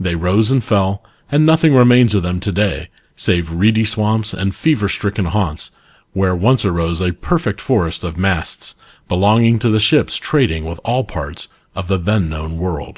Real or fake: real